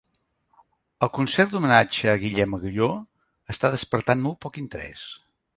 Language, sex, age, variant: Catalan, male, 60-69, Central